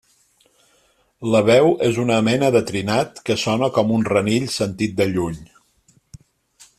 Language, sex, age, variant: Catalan, male, 50-59, Central